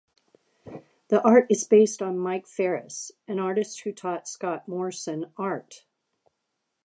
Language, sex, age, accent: English, female, 50-59, United States English